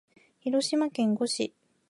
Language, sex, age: Japanese, female, 19-29